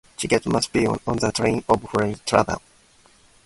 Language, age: English, 19-29